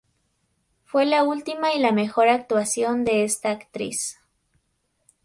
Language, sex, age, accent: Spanish, female, 19-29, México